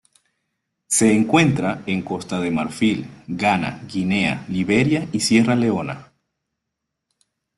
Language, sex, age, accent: Spanish, male, 30-39, Caribe: Cuba, Venezuela, Puerto Rico, República Dominicana, Panamá, Colombia caribeña, México caribeño, Costa del golfo de México